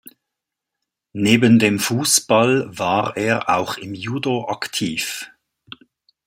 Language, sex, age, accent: German, male, 60-69, Schweizerdeutsch